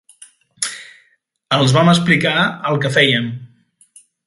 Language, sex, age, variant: Catalan, male, 50-59, Central